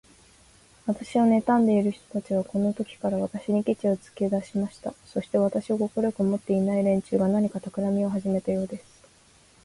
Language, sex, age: Japanese, female, 19-29